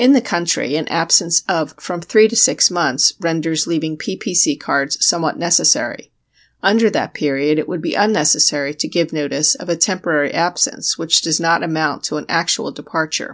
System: none